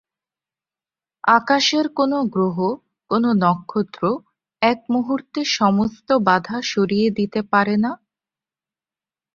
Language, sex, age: Bengali, female, 19-29